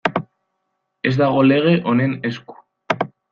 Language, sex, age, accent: Basque, male, 19-29, Erdialdekoa edo Nafarra (Gipuzkoa, Nafarroa)